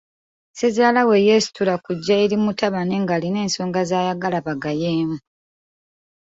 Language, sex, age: Ganda, female, 19-29